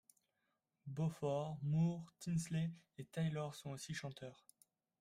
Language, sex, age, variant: French, male, 19-29, Français de métropole